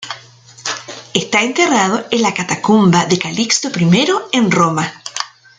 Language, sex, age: Spanish, female, 50-59